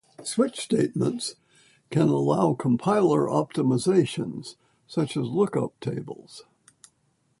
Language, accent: English, United States English